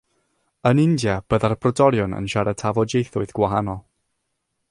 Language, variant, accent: Welsh, South-Eastern Welsh, Y Deyrnas Unedig Cymraeg